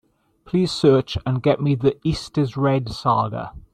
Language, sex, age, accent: English, male, 60-69, Welsh English